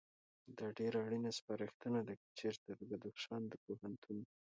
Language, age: Pashto, 19-29